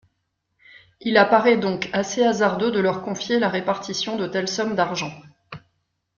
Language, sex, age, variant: French, female, 40-49, Français de métropole